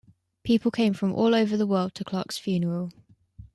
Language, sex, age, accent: English, female, 19-29, England English